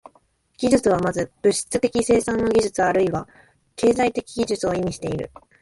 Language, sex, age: Japanese, female, 19-29